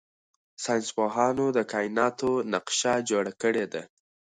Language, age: Pashto, under 19